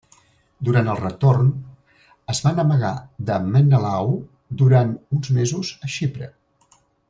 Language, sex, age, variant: Catalan, male, 60-69, Central